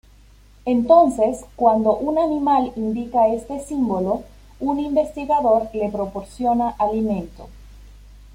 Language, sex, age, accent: Spanish, female, 30-39, Andino-Pacífico: Colombia, Perú, Ecuador, oeste de Bolivia y Venezuela andina